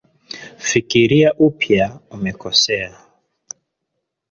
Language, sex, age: Swahili, male, 30-39